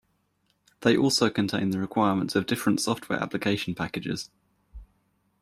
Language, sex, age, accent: English, male, 19-29, England English